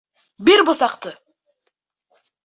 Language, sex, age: Bashkir, male, under 19